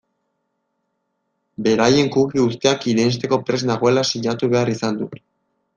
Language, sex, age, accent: Basque, male, 19-29, Erdialdekoa edo Nafarra (Gipuzkoa, Nafarroa)